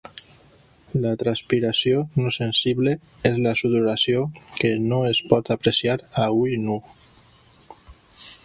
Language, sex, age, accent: Catalan, male, 40-49, valencià